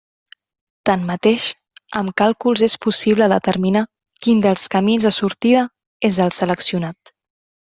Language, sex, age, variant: Catalan, female, 19-29, Central